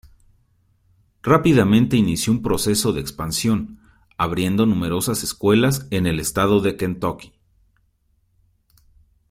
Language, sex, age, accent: Spanish, male, 30-39, México